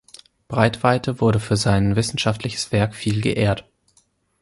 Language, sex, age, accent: German, male, 19-29, Deutschland Deutsch